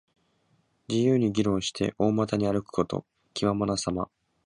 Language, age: Japanese, under 19